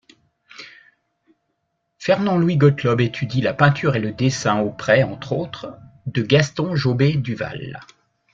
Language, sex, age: French, male, 60-69